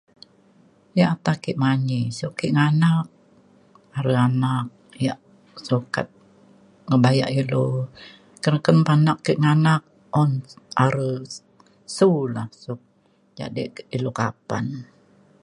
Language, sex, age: Mainstream Kenyah, female, 70-79